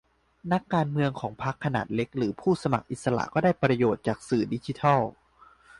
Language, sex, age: Thai, male, 19-29